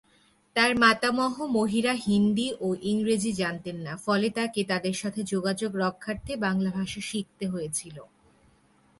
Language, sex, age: Bengali, female, 19-29